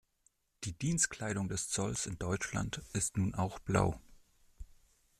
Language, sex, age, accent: German, male, 19-29, Deutschland Deutsch